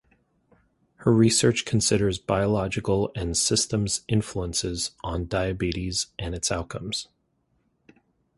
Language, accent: English, United States English